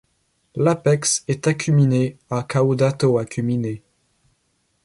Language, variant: French, Français de métropole